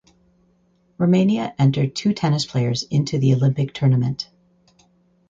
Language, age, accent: English, 40-49, United States English